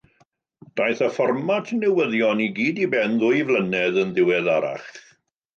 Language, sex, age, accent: Welsh, male, 50-59, Y Deyrnas Unedig Cymraeg